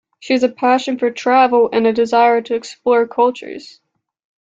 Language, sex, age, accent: English, female, under 19, United States English